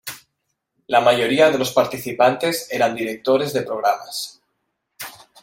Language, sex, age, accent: Spanish, male, 19-29, España: Norte peninsular (Asturias, Castilla y León, Cantabria, País Vasco, Navarra, Aragón, La Rioja, Guadalajara, Cuenca)